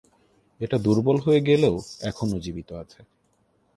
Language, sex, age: Bengali, male, 19-29